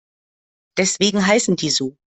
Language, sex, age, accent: German, female, 50-59, Deutschland Deutsch